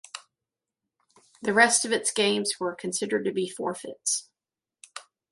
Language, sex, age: English, female, 40-49